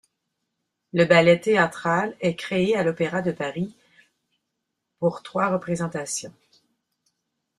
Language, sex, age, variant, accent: French, female, 50-59, Français d'Amérique du Nord, Français du Canada